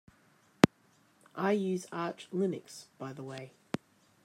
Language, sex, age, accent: English, female, 40-49, Australian English